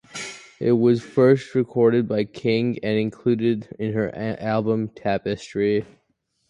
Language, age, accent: English, under 19, United States English